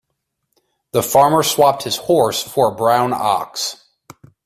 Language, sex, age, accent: English, male, 30-39, United States English